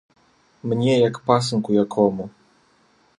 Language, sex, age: Belarusian, male, 30-39